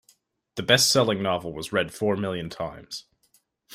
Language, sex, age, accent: English, male, 19-29, Canadian English